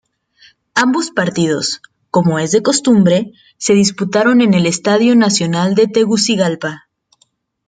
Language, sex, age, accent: Spanish, female, 19-29, México